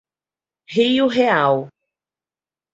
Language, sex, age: Portuguese, female, 40-49